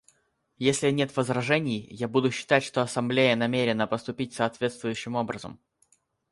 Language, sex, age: Russian, male, 19-29